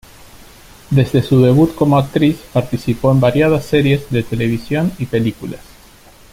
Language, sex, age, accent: Spanish, male, 40-49, Rioplatense: Argentina, Uruguay, este de Bolivia, Paraguay